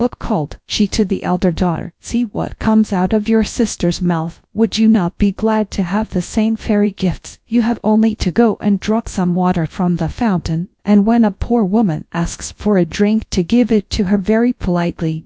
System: TTS, GradTTS